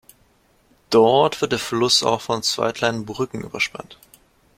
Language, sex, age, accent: German, male, under 19, Deutschland Deutsch